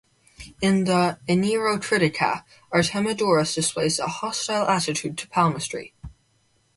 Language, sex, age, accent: English, male, under 19, Irish English